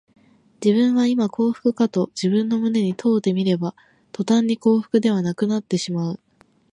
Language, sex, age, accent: Japanese, female, 19-29, 標準語